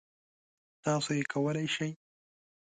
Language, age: Pashto, 19-29